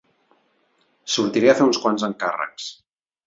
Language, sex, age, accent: Catalan, male, 40-49, Català central